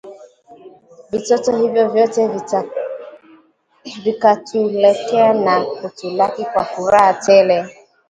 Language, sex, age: Swahili, female, 19-29